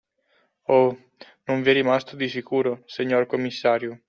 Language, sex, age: Italian, male, 19-29